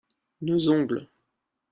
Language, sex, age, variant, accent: French, male, 19-29, Français d'Europe, Français de Belgique